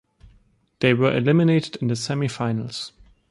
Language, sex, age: English, male, under 19